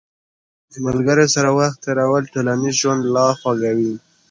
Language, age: Pashto, under 19